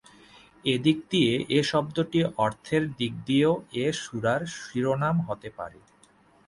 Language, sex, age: Bengali, male, 19-29